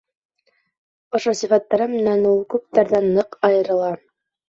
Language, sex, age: Bashkir, female, 19-29